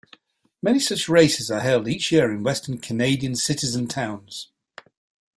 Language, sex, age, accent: English, male, 60-69, England English